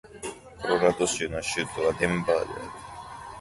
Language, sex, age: Japanese, male, 19-29